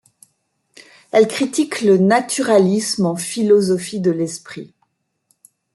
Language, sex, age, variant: French, female, 50-59, Français de métropole